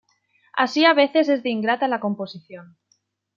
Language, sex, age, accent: Spanish, female, 19-29, España: Centro-Sur peninsular (Madrid, Toledo, Castilla-La Mancha)